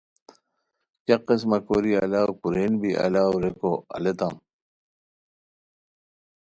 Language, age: Khowar, 40-49